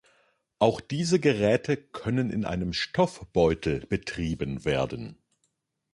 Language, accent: German, Deutschland Deutsch